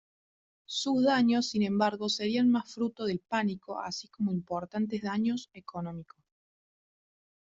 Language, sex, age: Spanish, female, 19-29